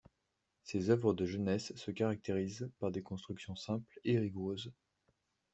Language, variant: French, Français de métropole